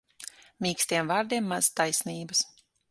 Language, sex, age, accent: Latvian, female, 30-39, Kurzeme